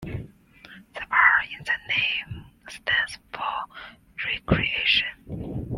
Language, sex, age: English, female, 30-39